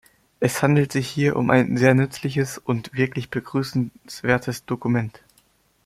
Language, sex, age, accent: German, male, under 19, Deutschland Deutsch